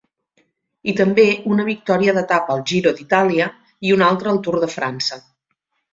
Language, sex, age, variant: Catalan, female, 50-59, Central